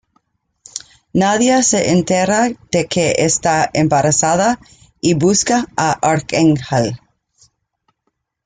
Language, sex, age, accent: Spanish, female, 50-59, México